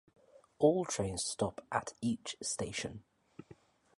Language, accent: English, Welsh English